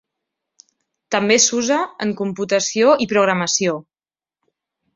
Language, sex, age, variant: Catalan, female, 30-39, Nord-Occidental